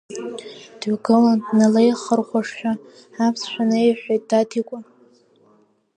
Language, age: Abkhazian, under 19